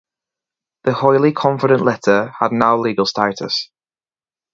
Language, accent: English, England English